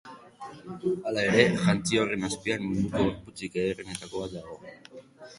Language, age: Basque, under 19